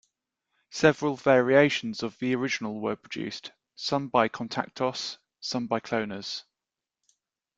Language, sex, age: English, male, 40-49